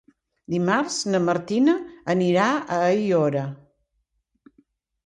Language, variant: Catalan, Central